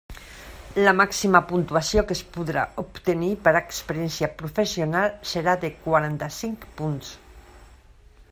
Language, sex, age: Catalan, female, 40-49